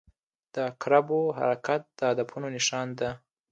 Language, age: Pashto, under 19